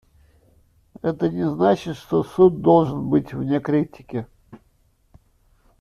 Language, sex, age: Russian, male, 40-49